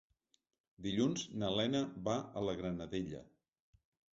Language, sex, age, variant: Catalan, male, 60-69, Central